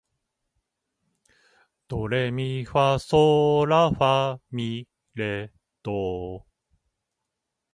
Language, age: Japanese, 50-59